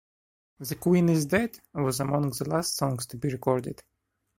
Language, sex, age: English, male, 19-29